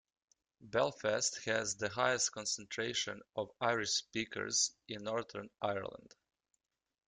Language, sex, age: English, male, 30-39